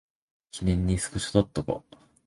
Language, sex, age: Japanese, male, under 19